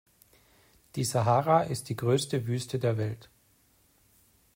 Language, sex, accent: German, male, Deutschland Deutsch